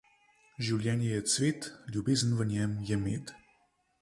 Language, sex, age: Slovenian, male, 30-39